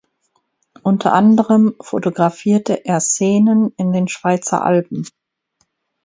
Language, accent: German, Deutschland Deutsch